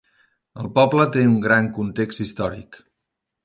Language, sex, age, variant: Catalan, male, 40-49, Central